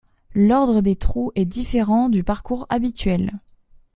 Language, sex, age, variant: French, female, 19-29, Français de métropole